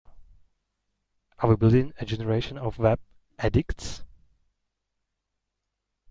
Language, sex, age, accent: English, male, 19-29, United States English